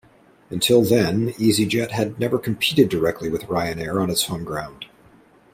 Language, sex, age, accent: English, male, 30-39, United States English